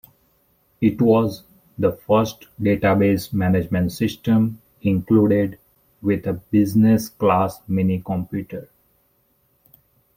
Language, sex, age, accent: English, male, 30-39, India and South Asia (India, Pakistan, Sri Lanka)